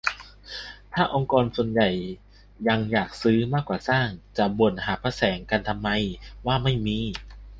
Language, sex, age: Thai, male, 19-29